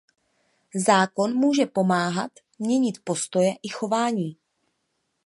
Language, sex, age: Czech, female, 30-39